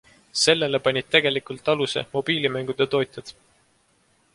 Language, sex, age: Estonian, male, 19-29